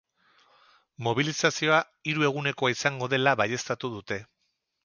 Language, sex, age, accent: Basque, male, 50-59, Erdialdekoa edo Nafarra (Gipuzkoa, Nafarroa)